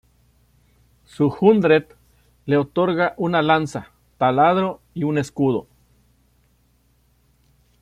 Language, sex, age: Spanish, male, 40-49